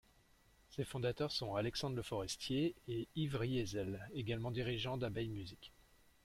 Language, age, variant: French, 30-39, Français de métropole